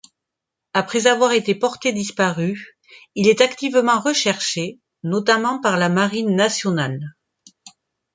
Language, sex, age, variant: French, female, 40-49, Français de métropole